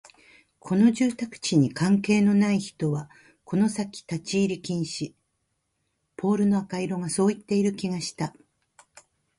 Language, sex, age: Japanese, female, 50-59